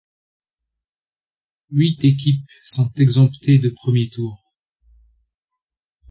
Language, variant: French, Français de métropole